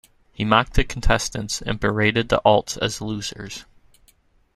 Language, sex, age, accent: English, male, 30-39, United States English